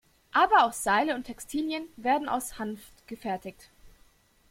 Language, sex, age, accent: German, female, 19-29, Deutschland Deutsch